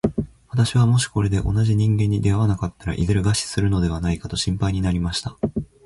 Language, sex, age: Japanese, male, 19-29